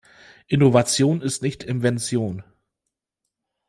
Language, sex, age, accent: German, male, 30-39, Deutschland Deutsch